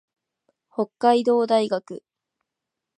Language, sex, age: Japanese, female, 19-29